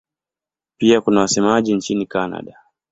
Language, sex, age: Swahili, male, 19-29